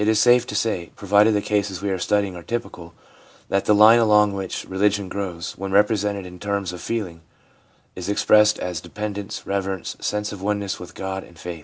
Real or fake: real